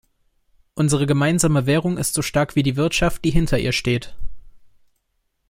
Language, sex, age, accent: German, male, 19-29, Deutschland Deutsch